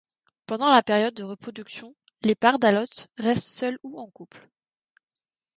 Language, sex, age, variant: French, female, 19-29, Français de métropole